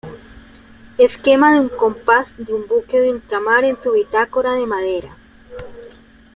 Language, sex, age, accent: Spanish, female, 19-29, Caribe: Cuba, Venezuela, Puerto Rico, República Dominicana, Panamá, Colombia caribeña, México caribeño, Costa del golfo de México